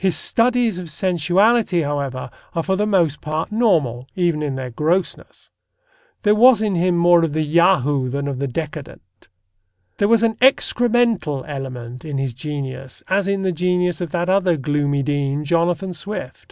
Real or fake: real